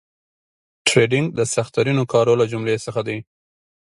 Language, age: Pashto, 19-29